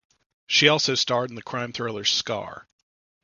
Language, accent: English, United States English